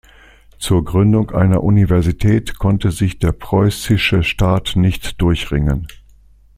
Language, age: German, 60-69